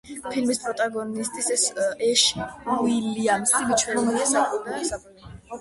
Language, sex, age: Georgian, female, under 19